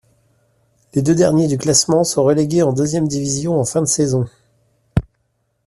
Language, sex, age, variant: French, male, 30-39, Français de métropole